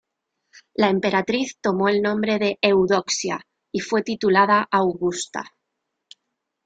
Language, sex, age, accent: Spanish, female, 19-29, España: Centro-Sur peninsular (Madrid, Toledo, Castilla-La Mancha)